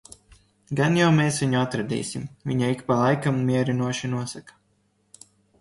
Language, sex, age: Latvian, male, 19-29